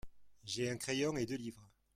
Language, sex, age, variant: French, male, 50-59, Français de métropole